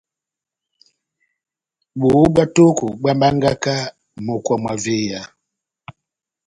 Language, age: Batanga, 70-79